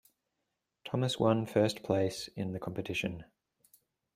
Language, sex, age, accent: English, male, 40-49, Australian English